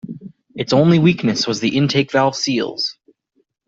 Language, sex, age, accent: English, male, 19-29, United States English